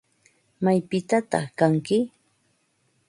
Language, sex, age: Ambo-Pasco Quechua, female, 60-69